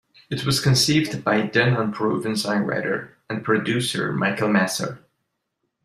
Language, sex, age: English, male, 30-39